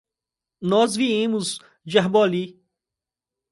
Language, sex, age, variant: Portuguese, male, 30-39, Portuguese (Brasil)